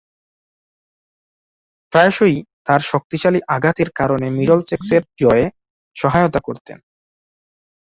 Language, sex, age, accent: Bengali, male, 19-29, fluent